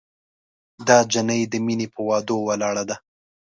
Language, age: Pashto, 19-29